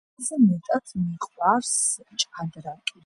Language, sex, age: Georgian, female, 50-59